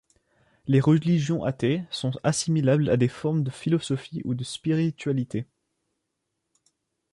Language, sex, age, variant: French, male, 19-29, Français de métropole